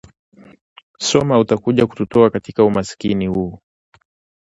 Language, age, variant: Swahili, 19-29, Kiswahili cha Bara ya Tanzania